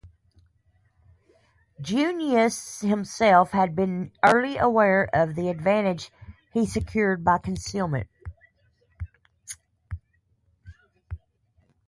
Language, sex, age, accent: English, female, 40-49, United States English